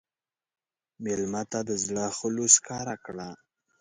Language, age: Pashto, 19-29